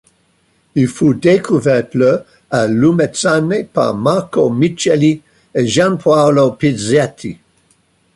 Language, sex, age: French, male, 60-69